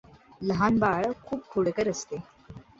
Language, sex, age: Marathi, female, 19-29